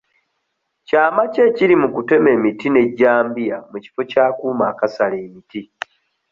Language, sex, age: Ganda, male, 30-39